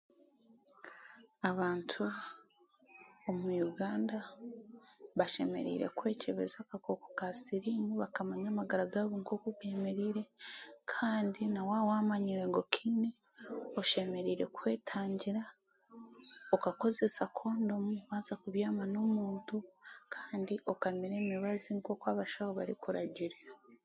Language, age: Chiga, 19-29